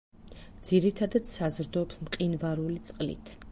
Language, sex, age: Georgian, female, 40-49